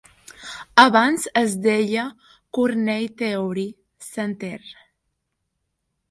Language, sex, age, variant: Catalan, female, 50-59, Septentrional